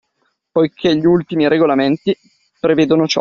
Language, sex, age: Italian, male, 19-29